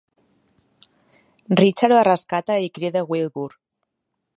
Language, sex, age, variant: Catalan, female, 30-39, Nord-Occidental